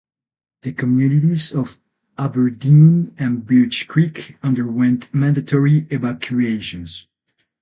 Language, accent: English, United States English